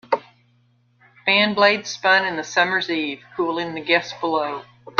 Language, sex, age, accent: English, female, 50-59, United States English